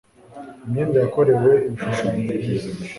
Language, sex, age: Kinyarwanda, male, 19-29